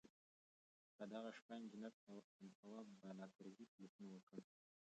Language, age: Pashto, 30-39